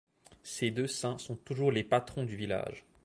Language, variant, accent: French, Français d'Europe, Français de Suisse